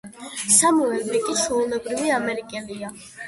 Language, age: Georgian, under 19